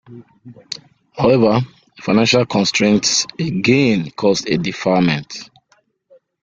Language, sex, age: English, male, 50-59